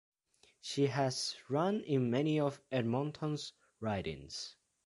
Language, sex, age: English, male, under 19